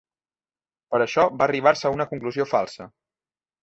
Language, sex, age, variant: Catalan, male, 19-29, Central